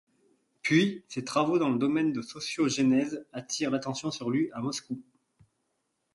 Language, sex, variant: French, male, Français de métropole